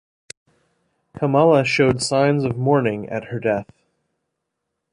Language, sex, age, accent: English, male, 30-39, United States English